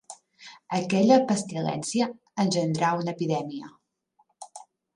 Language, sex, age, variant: Catalan, female, 30-39, Central